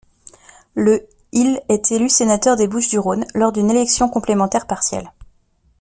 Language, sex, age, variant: French, female, 19-29, Français de métropole